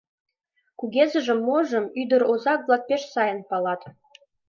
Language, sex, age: Mari, female, 19-29